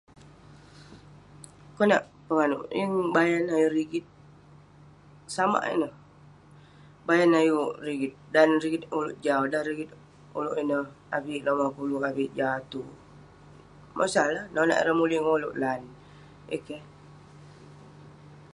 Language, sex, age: Western Penan, female, 30-39